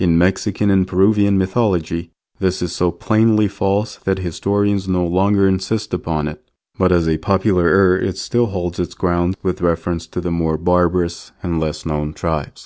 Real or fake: real